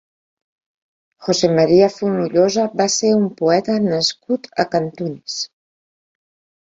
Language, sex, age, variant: Catalan, female, 50-59, Central